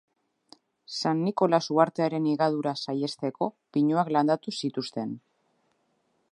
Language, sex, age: Basque, female, 30-39